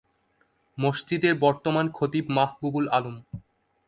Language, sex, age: Bengali, male, 19-29